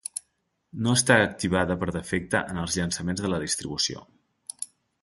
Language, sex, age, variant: Catalan, male, 19-29, Central